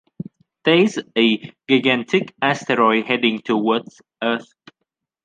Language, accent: English, United States English